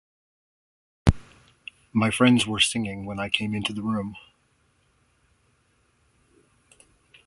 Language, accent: English, United States English